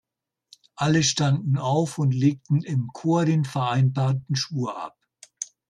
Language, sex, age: German, male, 60-69